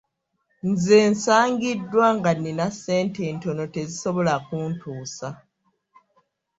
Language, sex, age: Ganda, female, 19-29